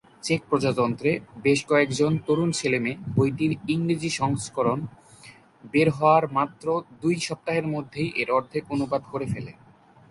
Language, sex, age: Bengali, male, under 19